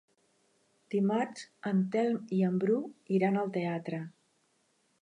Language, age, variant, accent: Catalan, 50-59, Central, central